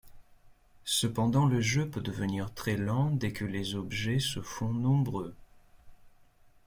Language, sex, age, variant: French, male, 30-39, Français de métropole